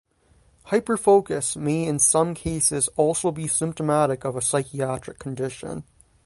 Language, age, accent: English, 19-29, United States English